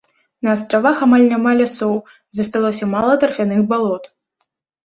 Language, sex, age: Belarusian, female, under 19